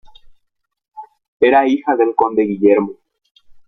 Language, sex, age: Spanish, female, 19-29